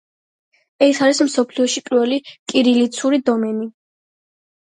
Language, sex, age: Georgian, female, under 19